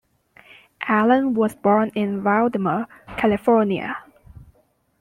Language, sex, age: English, female, 19-29